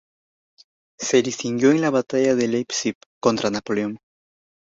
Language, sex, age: Spanish, male, under 19